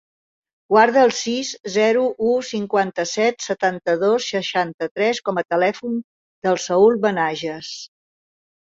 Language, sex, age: Catalan, female, 60-69